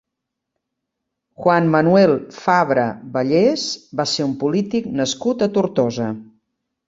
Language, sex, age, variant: Catalan, female, 60-69, Central